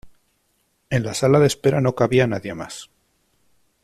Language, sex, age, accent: Spanish, male, 30-39, España: Norte peninsular (Asturias, Castilla y León, Cantabria, País Vasco, Navarra, Aragón, La Rioja, Guadalajara, Cuenca)